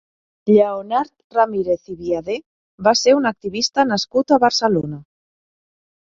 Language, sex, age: Catalan, female, 30-39